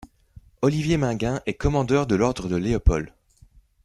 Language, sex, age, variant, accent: French, male, 19-29, Français d'Europe, Français de Belgique